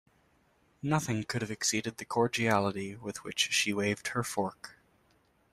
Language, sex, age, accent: English, male, 19-29, United States English